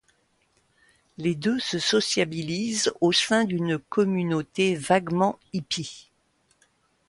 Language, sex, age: French, female, 60-69